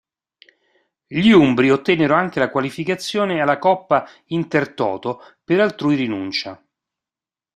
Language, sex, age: Italian, male, 50-59